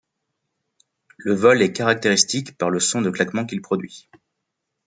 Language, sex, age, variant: French, male, 40-49, Français de métropole